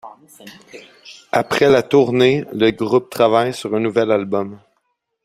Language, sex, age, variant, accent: French, male, 30-39, Français d'Amérique du Nord, Français du Canada